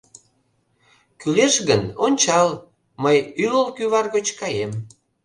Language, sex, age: Mari, male, 50-59